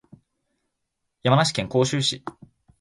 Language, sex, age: Japanese, male, 19-29